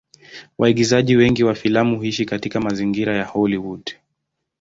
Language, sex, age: Swahili, male, 19-29